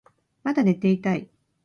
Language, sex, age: Japanese, female, 50-59